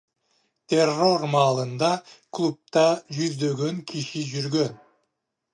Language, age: Kyrgyz, 40-49